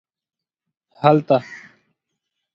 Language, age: Pashto, 19-29